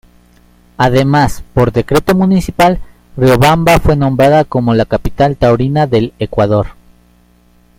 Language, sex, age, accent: Spanish, male, 30-39, México